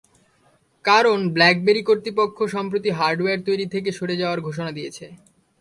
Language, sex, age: Bengali, male, under 19